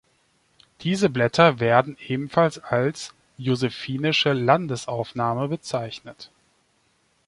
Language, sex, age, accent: German, male, 30-39, Deutschland Deutsch